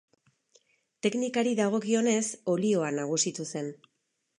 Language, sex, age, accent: Basque, female, 50-59, Erdialdekoa edo Nafarra (Gipuzkoa, Nafarroa)